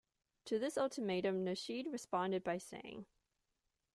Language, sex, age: English, female, 19-29